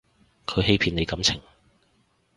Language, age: Cantonese, 30-39